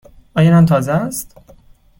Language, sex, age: Persian, male, 19-29